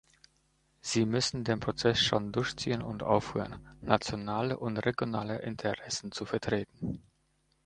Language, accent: German, Polnisch Deutsch